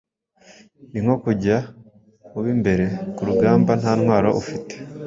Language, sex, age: Kinyarwanda, male, 19-29